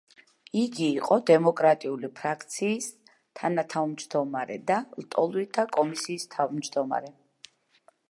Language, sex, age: Georgian, female, 40-49